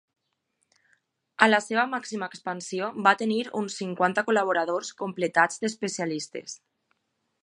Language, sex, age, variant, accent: Catalan, female, 19-29, Valencià central, valencià